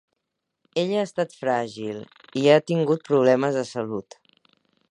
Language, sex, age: Catalan, female, 30-39